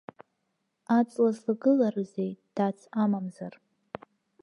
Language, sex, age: Abkhazian, female, under 19